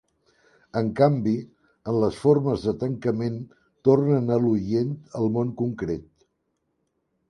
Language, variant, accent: Catalan, Central, balear